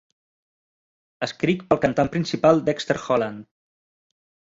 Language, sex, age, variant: Catalan, male, 30-39, Central